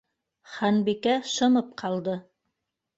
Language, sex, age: Bashkir, female, 50-59